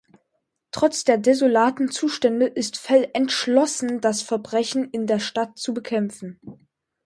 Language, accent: German, Deutschland Deutsch